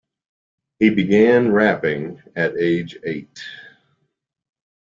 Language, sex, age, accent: English, male, 40-49, United States English